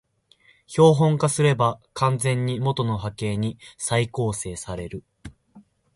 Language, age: Japanese, 19-29